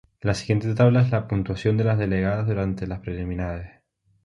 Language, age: Spanish, 19-29